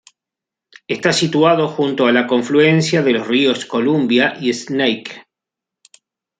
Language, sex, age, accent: Spanish, male, 50-59, Rioplatense: Argentina, Uruguay, este de Bolivia, Paraguay